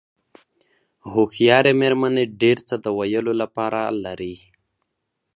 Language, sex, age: Pashto, male, under 19